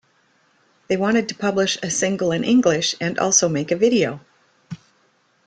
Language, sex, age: English, female, 60-69